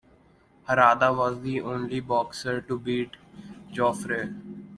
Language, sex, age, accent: English, male, under 19, India and South Asia (India, Pakistan, Sri Lanka)